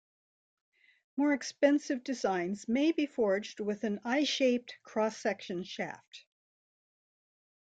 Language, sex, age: English, female, 70-79